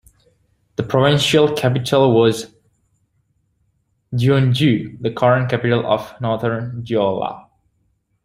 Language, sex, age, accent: English, male, 19-29, United States English